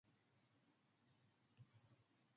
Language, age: English, 19-29